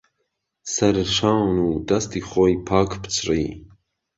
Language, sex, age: Central Kurdish, male, 40-49